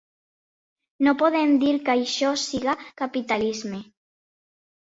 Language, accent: Catalan, valencià